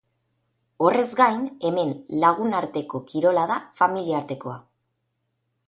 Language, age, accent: Basque, 30-39, Erdialdekoa edo Nafarra (Gipuzkoa, Nafarroa)